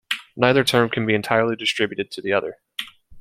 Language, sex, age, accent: English, male, 19-29, United States English